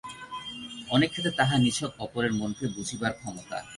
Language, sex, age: Bengali, male, 30-39